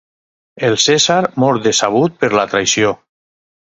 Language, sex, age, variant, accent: Catalan, male, 50-59, Valencià meridional, valencià